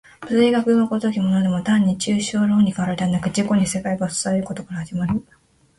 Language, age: Japanese, 19-29